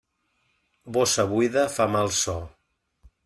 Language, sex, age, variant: Catalan, male, 50-59, Central